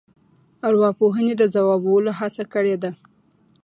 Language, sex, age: Pashto, female, 19-29